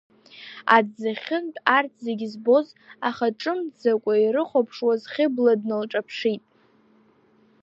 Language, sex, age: Abkhazian, female, under 19